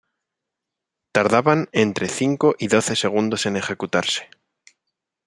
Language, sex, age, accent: Spanish, male, 30-39, España: Centro-Sur peninsular (Madrid, Toledo, Castilla-La Mancha)